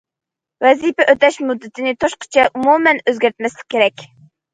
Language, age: Uyghur, under 19